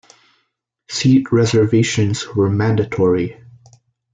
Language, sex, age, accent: English, male, under 19, Filipino